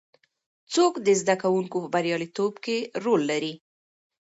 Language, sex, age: Pashto, female, 30-39